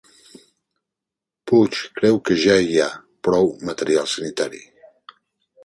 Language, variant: Catalan, Central